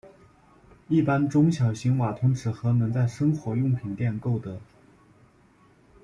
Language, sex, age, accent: Chinese, male, 30-39, 出生地：湖南省